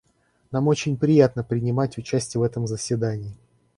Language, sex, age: Russian, male, 19-29